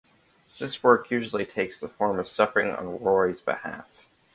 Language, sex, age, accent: English, male, under 19, United States English